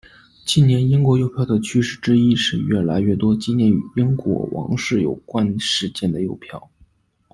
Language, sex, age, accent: Chinese, male, 19-29, 出生地：黑龙江省